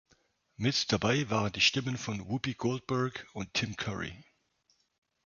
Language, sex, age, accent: German, male, 40-49, Deutschland Deutsch